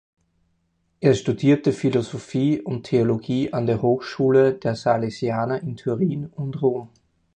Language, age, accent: German, 30-39, Österreichisches Deutsch